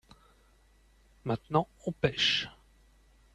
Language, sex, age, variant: French, male, 30-39, Français de métropole